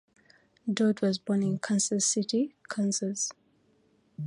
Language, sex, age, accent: English, female, 19-29, Southern African (South Africa, Zimbabwe, Namibia)